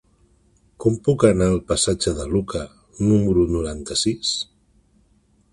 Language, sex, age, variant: Catalan, male, 40-49, Central